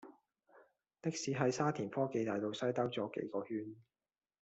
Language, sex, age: Cantonese, male, 40-49